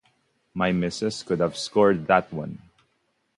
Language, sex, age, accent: English, male, 19-29, Filipino